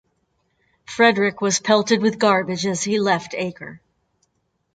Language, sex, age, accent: English, female, 60-69, United States English